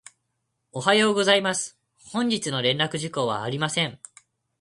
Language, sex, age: Japanese, male, 19-29